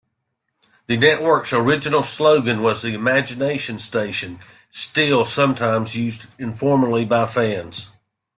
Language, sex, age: English, male, 50-59